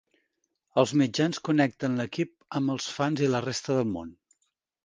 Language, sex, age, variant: Catalan, male, 50-59, Central